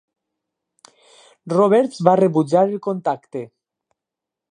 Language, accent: Catalan, valencià